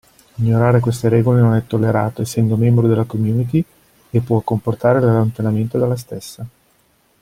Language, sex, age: Italian, male, 40-49